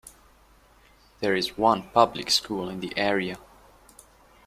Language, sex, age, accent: English, male, 19-29, United States English